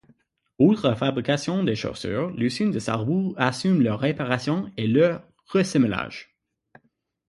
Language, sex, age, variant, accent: French, male, 19-29, Français d'Amérique du Nord, Français du Canada